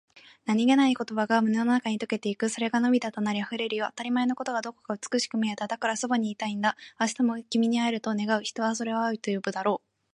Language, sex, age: Japanese, female, 19-29